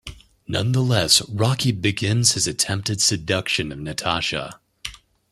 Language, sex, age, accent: English, male, 19-29, United States English